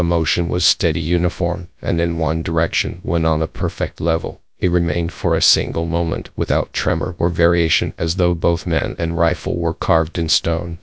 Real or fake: fake